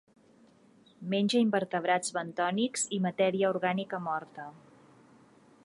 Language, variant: Catalan, Septentrional